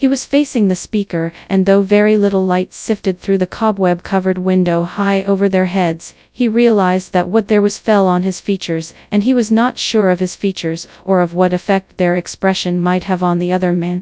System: TTS, FastPitch